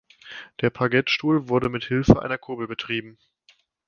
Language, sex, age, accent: German, male, 19-29, Deutschland Deutsch